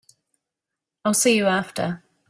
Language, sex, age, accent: English, female, 30-39, New Zealand English